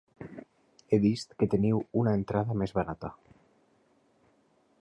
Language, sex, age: Catalan, male, 30-39